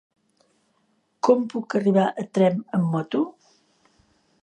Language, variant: Catalan, Central